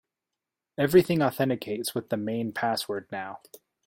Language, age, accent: English, 19-29, United States English